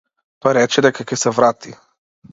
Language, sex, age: Macedonian, male, 19-29